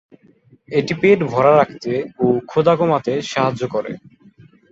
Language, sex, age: Bengali, male, under 19